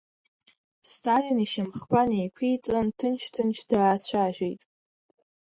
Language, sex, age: Abkhazian, female, under 19